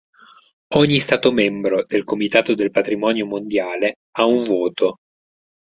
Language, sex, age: Italian, male, 19-29